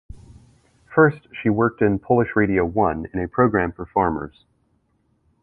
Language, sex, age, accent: English, male, 30-39, United States English